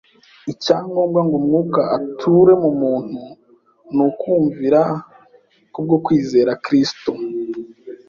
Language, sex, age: Kinyarwanda, male, 19-29